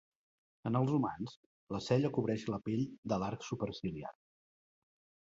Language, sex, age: Catalan, male, 50-59